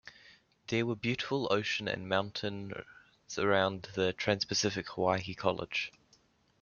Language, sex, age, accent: English, female, under 19, New Zealand English